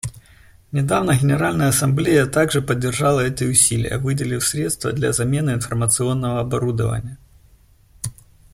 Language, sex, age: Russian, male, 40-49